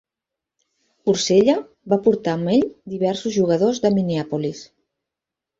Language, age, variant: Catalan, 50-59, Central